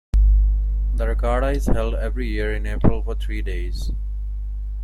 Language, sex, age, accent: English, male, 19-29, India and South Asia (India, Pakistan, Sri Lanka)